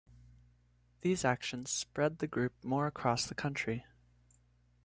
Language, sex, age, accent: English, male, 19-29, United States English